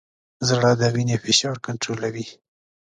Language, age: Pashto, 19-29